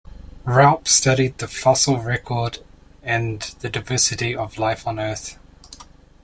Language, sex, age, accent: English, male, 30-39, New Zealand English